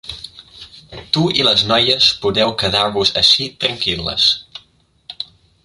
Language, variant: Catalan, Septentrional